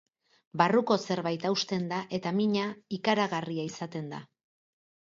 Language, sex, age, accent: Basque, female, 50-59, Erdialdekoa edo Nafarra (Gipuzkoa, Nafarroa)